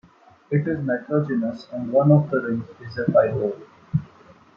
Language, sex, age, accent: English, male, 19-29, India and South Asia (India, Pakistan, Sri Lanka)